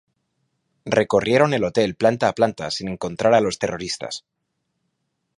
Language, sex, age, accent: Spanish, male, 30-39, España: Centro-Sur peninsular (Madrid, Toledo, Castilla-La Mancha)